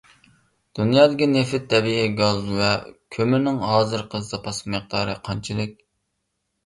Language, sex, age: Uyghur, male, 30-39